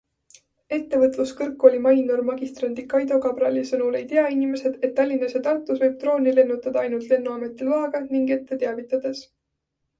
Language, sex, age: Estonian, female, 19-29